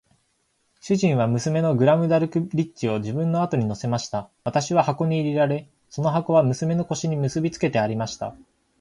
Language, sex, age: Japanese, male, 19-29